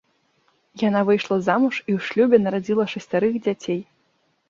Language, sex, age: Belarusian, female, 19-29